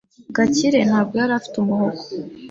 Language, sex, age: Kinyarwanda, female, 19-29